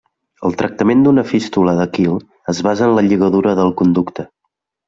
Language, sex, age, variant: Catalan, male, 19-29, Central